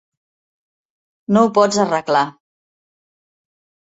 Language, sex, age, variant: Catalan, female, 50-59, Central